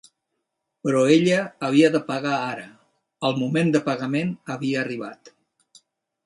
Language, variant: Catalan, Central